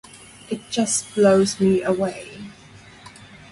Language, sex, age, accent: English, female, 19-29, Hong Kong English